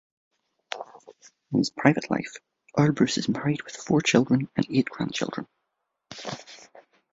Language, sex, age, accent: English, male, 30-39, Irish English